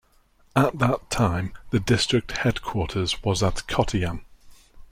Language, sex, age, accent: English, male, 30-39, England English